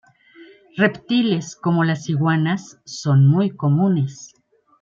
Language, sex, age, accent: Spanish, female, 50-59, México